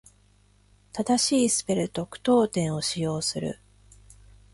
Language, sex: Japanese, female